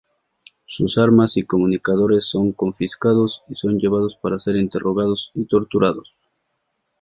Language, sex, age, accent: Spanish, male, 30-39, México